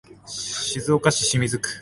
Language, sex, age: Japanese, male, 19-29